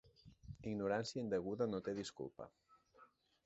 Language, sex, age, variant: Catalan, male, 30-39, Central